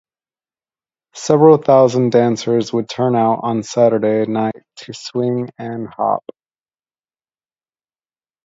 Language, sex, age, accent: English, male, 30-39, United States English